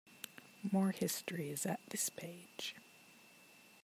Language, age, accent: English, 19-29, United States English